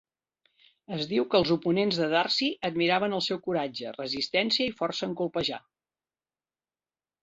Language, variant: Catalan, Central